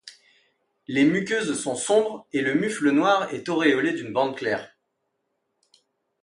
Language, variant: French, Français de métropole